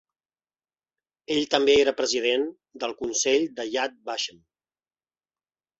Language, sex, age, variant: Catalan, male, 40-49, Central